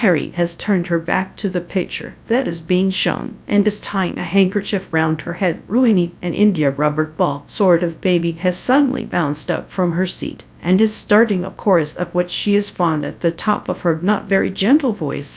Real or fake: fake